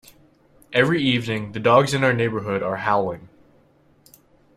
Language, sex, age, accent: English, male, 19-29, United States English